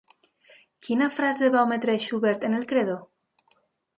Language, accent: Catalan, valencià